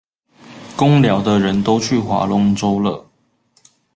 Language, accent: Chinese, 出生地：臺中市